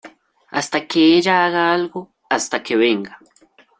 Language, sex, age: Spanish, male, 19-29